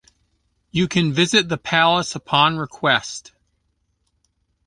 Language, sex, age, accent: English, male, 40-49, United States English